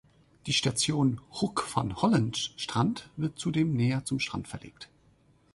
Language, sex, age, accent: German, male, 30-39, Deutschland Deutsch